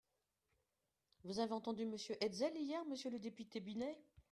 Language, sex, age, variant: French, female, 60-69, Français de métropole